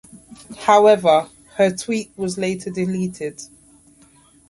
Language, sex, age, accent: English, male, 30-39, England English